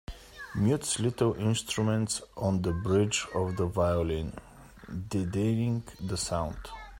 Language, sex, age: English, male, 30-39